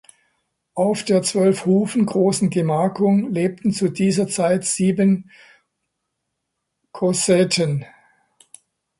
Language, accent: German, Deutschland Deutsch